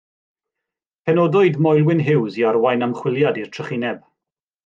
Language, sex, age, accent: Welsh, male, 40-49, Y Deyrnas Unedig Cymraeg